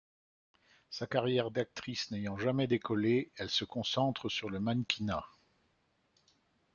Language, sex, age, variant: French, male, 60-69, Français de métropole